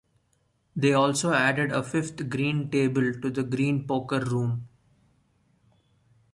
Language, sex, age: English, male, 19-29